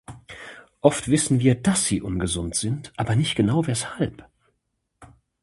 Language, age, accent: German, 40-49, Deutschland Deutsch